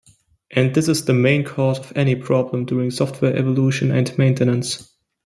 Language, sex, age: English, male, 19-29